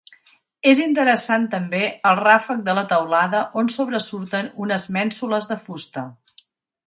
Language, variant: Catalan, Central